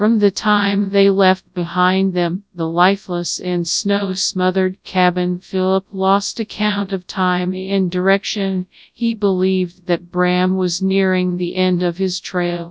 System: TTS, FastPitch